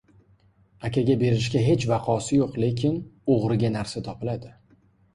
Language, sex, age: Uzbek, male, 19-29